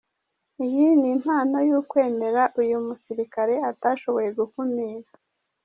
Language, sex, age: Kinyarwanda, male, 30-39